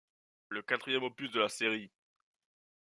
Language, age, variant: French, 19-29, Français de métropole